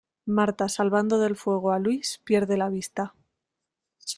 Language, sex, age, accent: Spanish, female, 19-29, España: Centro-Sur peninsular (Madrid, Toledo, Castilla-La Mancha)